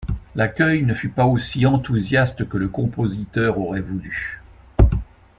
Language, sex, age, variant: French, male, 60-69, Français de métropole